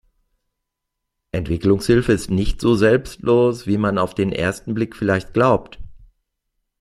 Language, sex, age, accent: German, male, 50-59, Deutschland Deutsch